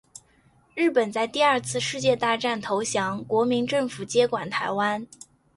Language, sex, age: Chinese, female, 19-29